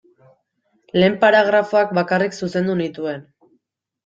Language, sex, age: Basque, female, 19-29